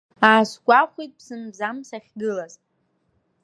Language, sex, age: Abkhazian, female, under 19